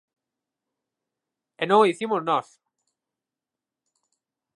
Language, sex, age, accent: Galician, male, 19-29, Central (gheada)